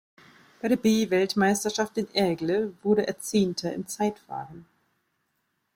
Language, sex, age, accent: German, female, 40-49, Deutschland Deutsch